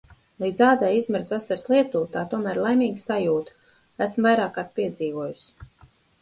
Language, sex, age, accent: Latvian, female, 40-49, Dzimtā valoda